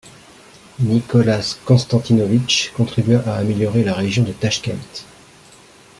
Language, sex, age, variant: French, male, 40-49, Français de métropole